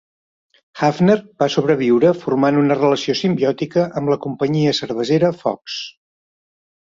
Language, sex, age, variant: Catalan, male, 50-59, Central